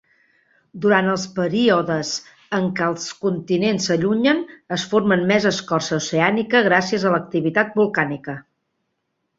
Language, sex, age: Catalan, female, 50-59